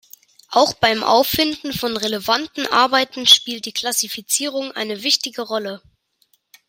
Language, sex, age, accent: German, male, under 19, Deutschland Deutsch